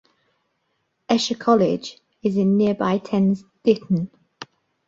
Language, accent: English, England English